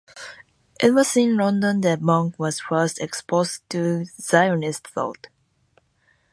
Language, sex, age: English, female, 19-29